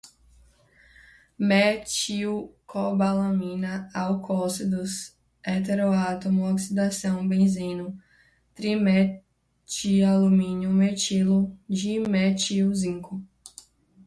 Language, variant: Portuguese, Portuguese (Brasil)